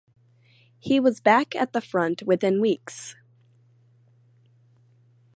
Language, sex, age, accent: English, female, under 19, United States English